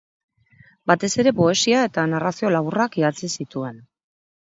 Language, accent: Basque, Mendebalekoa (Araba, Bizkaia, Gipuzkoako mendebaleko herri batzuk)